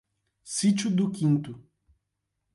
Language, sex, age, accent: Portuguese, male, 19-29, Paulista